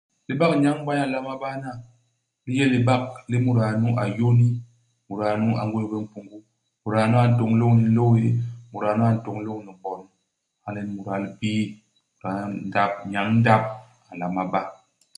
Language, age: Basaa, 40-49